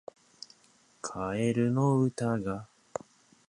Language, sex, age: Japanese, male, 19-29